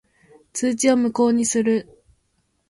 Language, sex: Japanese, female